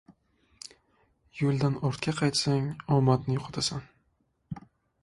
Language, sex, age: Uzbek, male, 19-29